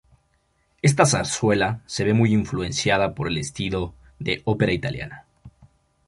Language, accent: Spanish, México